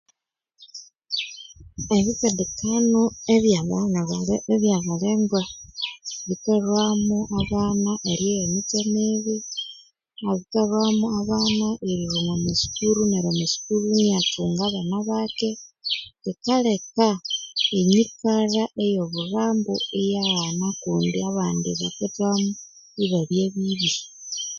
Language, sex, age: Konzo, female, 40-49